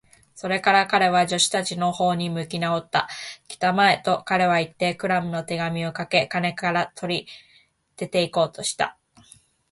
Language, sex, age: Japanese, female, 19-29